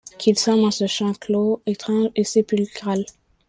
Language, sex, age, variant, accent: French, male, under 19, Français d'Amérique du Nord, Français du Canada